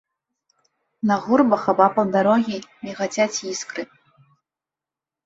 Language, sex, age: Belarusian, female, 19-29